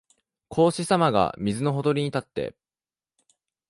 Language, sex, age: Japanese, male, 19-29